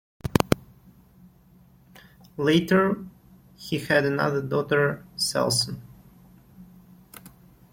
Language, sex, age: English, male, 19-29